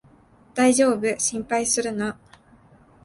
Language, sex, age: Japanese, female, 19-29